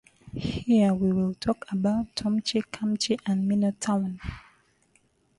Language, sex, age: English, female, 19-29